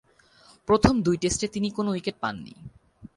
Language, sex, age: Bengali, male, 19-29